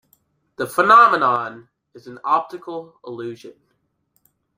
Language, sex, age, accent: English, male, under 19, United States English